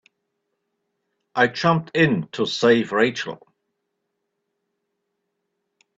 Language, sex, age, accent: English, male, 60-69, England English